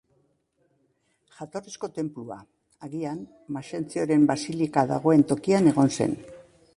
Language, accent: Basque, Mendebalekoa (Araba, Bizkaia, Gipuzkoako mendebaleko herri batzuk)